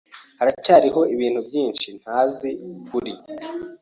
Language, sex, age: Kinyarwanda, male, 19-29